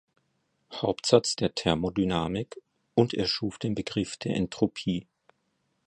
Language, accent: German, Österreichisches Deutsch